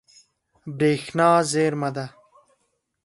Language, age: Pashto, under 19